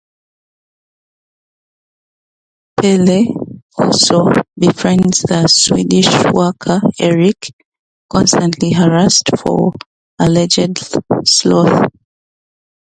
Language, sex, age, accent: English, female, 30-39, Ugandan english